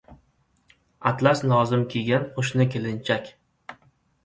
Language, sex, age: Uzbek, male, 19-29